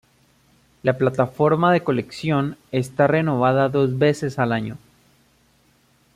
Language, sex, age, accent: Spanish, male, 19-29, Andino-Pacífico: Colombia, Perú, Ecuador, oeste de Bolivia y Venezuela andina